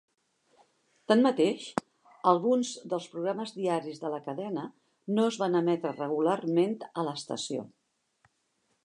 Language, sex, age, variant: Catalan, female, 60-69, Central